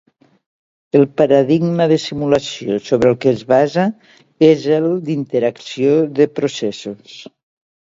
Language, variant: Catalan, Nord-Occidental